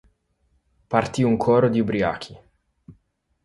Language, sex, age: Italian, male, 30-39